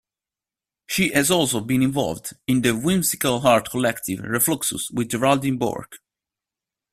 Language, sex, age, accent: English, male, 19-29, England English